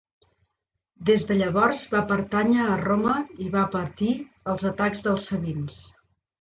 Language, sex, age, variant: Catalan, female, 40-49, Central